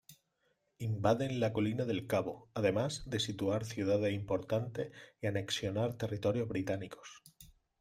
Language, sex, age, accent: Spanish, male, 30-39, España: Sur peninsular (Andalucia, Extremadura, Murcia)